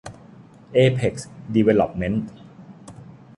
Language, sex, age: Thai, male, 40-49